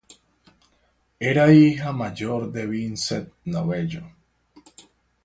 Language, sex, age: Spanish, male, 19-29